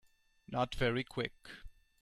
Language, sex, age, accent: English, male, 40-49, England English